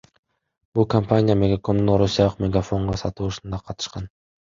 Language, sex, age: Kyrgyz, male, under 19